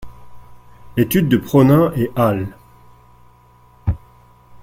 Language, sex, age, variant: French, male, 40-49, Français de métropole